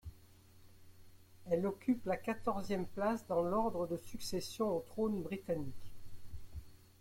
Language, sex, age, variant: French, female, 50-59, Français de métropole